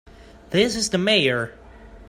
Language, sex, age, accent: English, male, 19-29, United States English